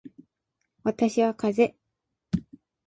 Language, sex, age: Japanese, female, 19-29